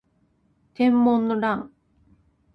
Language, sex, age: Japanese, female, 19-29